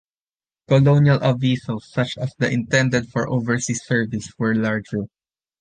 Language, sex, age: English, male, 19-29